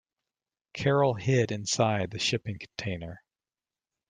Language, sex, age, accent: English, male, 40-49, United States English